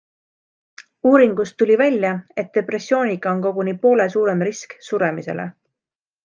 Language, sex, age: Estonian, female, 19-29